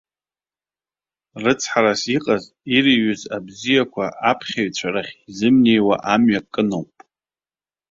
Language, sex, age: Abkhazian, male, 30-39